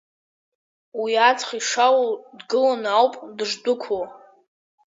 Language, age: Abkhazian, under 19